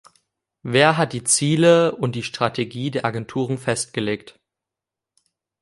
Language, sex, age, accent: German, male, under 19, Deutschland Deutsch